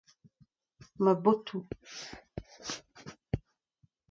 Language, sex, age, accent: Breton, female, 40-49, Kerneveg